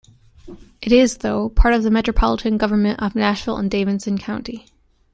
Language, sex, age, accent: English, female, 19-29, United States English